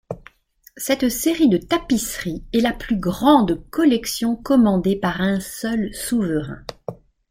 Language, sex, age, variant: French, female, 50-59, Français de métropole